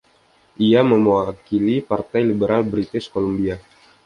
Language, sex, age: Indonesian, male, 19-29